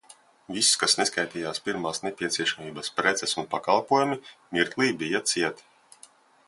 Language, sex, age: Latvian, male, 30-39